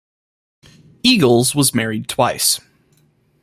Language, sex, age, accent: English, male, 19-29, United States English